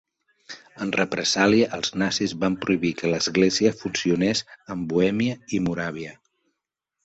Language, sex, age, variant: Catalan, male, 50-59, Central